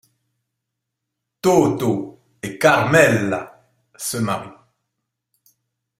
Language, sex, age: French, male, 50-59